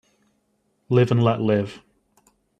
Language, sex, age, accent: English, male, 30-39, England English